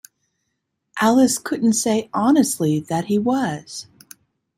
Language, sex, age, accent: English, female, 50-59, United States English